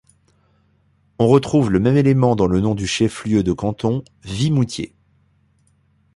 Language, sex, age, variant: French, male, 40-49, Français de métropole